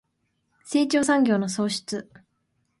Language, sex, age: Japanese, female, 19-29